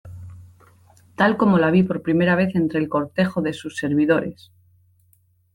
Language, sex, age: Spanish, female, 30-39